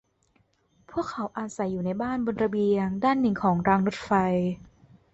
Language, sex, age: Thai, female, 19-29